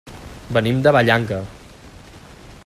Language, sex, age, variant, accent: Catalan, male, 40-49, Central, central